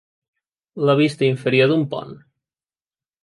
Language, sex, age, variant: Catalan, male, 19-29, Central